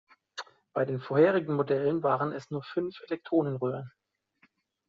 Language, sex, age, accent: German, male, 30-39, Deutschland Deutsch